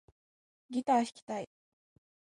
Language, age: Japanese, 19-29